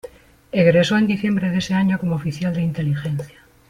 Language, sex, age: Spanish, female, 50-59